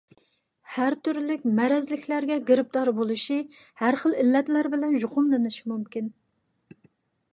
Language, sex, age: Uyghur, female, 40-49